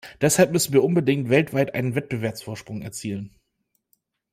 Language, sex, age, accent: German, male, 30-39, Deutschland Deutsch